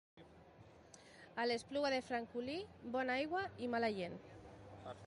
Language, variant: Catalan, Central